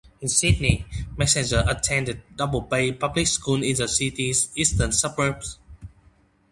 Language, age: English, 19-29